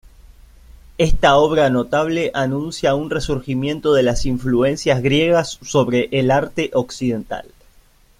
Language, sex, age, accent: Spanish, male, 19-29, Rioplatense: Argentina, Uruguay, este de Bolivia, Paraguay